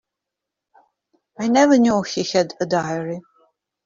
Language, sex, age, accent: English, female, 50-59, Australian English